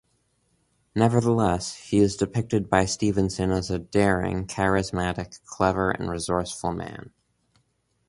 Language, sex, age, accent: English, male, 19-29, United States English